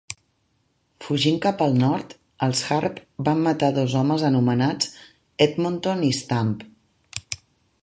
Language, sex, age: Catalan, female, 50-59